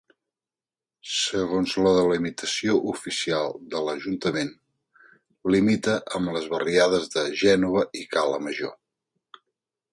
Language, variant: Catalan, Central